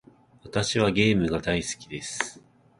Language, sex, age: Japanese, male, 30-39